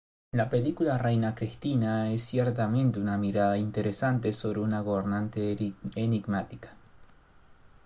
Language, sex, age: Spanish, male, 19-29